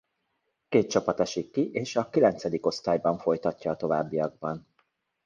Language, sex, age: Hungarian, male, 40-49